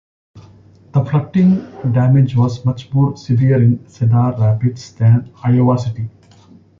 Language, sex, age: English, male, 40-49